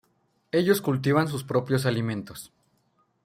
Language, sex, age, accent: Spanish, male, 19-29, México